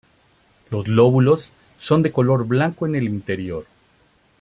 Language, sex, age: Spanish, male, 50-59